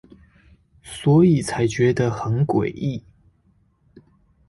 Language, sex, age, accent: Chinese, male, 19-29, 出生地：臺北市